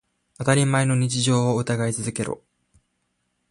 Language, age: Japanese, 19-29